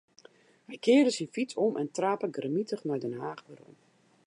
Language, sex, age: Western Frisian, female, 40-49